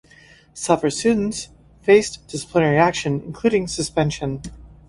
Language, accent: English, United States English